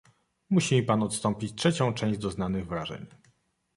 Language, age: Polish, 40-49